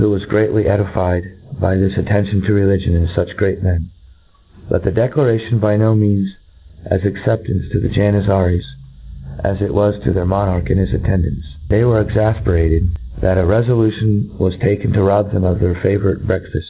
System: none